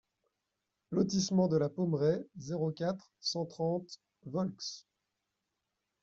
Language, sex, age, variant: French, male, 30-39, Français de métropole